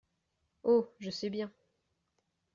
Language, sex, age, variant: French, female, 19-29, Français de métropole